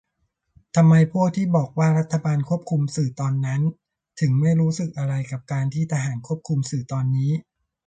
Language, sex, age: Thai, male, 40-49